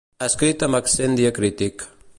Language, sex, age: Catalan, male, 40-49